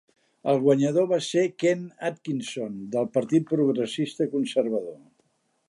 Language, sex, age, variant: Catalan, male, 60-69, Central